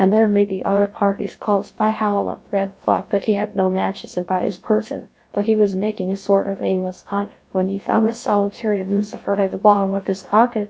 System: TTS, GlowTTS